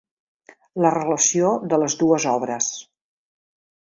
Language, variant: Catalan, Central